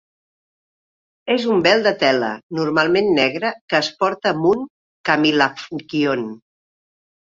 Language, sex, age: Catalan, female, 60-69